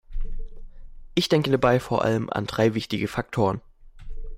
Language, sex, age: German, male, 19-29